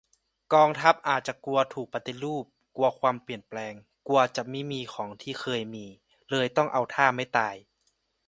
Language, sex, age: Thai, male, 19-29